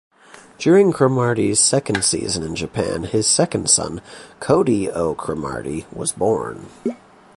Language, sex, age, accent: English, male, 19-29, Canadian English